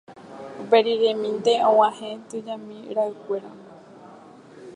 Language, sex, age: Guarani, female, 19-29